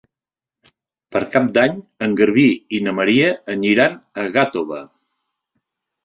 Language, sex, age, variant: Catalan, male, 60-69, Central